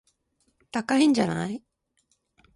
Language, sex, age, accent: Japanese, female, 50-59, 標準語